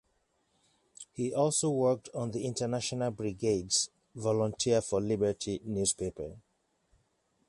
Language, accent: English, Canadian English